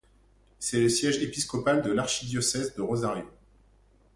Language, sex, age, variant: French, male, 40-49, Français de métropole